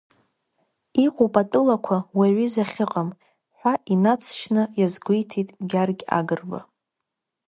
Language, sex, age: Abkhazian, female, under 19